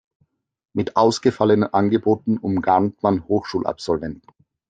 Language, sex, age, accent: German, male, 30-39, Österreichisches Deutsch